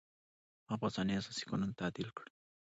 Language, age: Pashto, 19-29